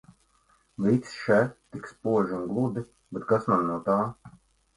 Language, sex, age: Latvian, male, 40-49